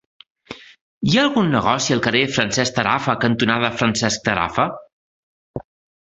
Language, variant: Catalan, Central